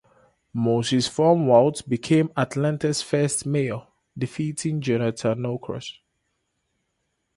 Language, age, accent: English, 19-29, United States English; Southern African (South Africa, Zimbabwe, Namibia)